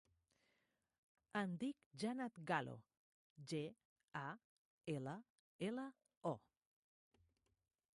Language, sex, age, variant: Catalan, female, 40-49, Central